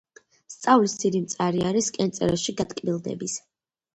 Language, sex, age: Georgian, female, under 19